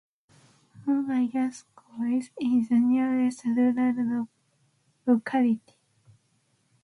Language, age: English, 19-29